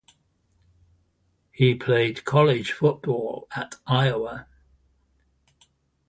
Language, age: English, 80-89